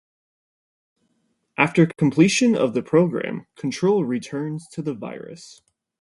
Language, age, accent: English, 19-29, United States English